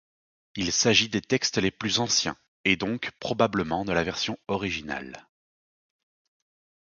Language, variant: French, Français de métropole